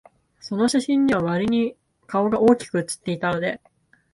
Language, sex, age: Japanese, female, 19-29